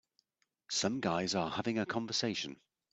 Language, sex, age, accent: English, male, 50-59, England English